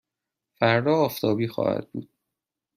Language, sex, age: Persian, male, 30-39